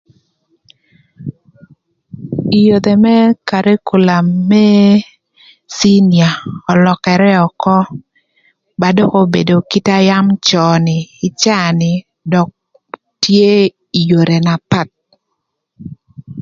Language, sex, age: Thur, female, 30-39